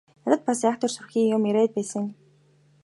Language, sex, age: Mongolian, female, 19-29